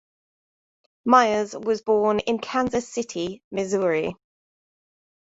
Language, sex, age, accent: English, female, 30-39, England English